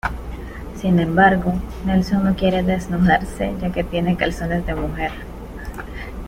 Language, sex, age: Spanish, female, 19-29